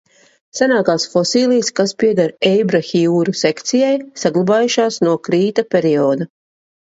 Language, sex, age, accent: Latvian, female, 40-49, Riga